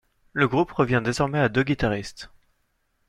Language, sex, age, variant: French, male, 19-29, Français de métropole